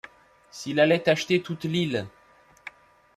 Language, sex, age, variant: French, male, 40-49, Français de métropole